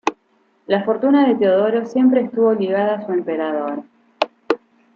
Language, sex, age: Spanish, female, 19-29